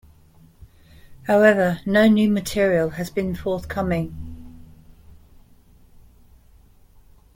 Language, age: English, 60-69